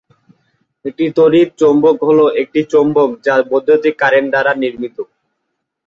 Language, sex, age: Bengali, male, 19-29